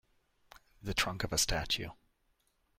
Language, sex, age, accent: English, male, 30-39, Canadian English